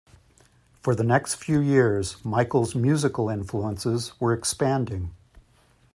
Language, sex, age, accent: English, male, 50-59, United States English